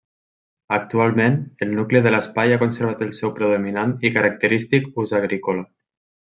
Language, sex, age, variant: Catalan, male, 19-29, Nord-Occidental